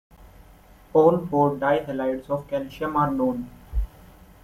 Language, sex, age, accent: English, male, 19-29, India and South Asia (India, Pakistan, Sri Lanka)